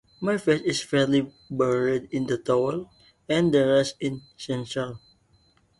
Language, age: English, 19-29